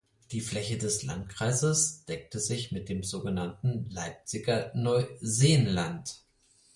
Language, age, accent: German, 30-39, Deutschland Deutsch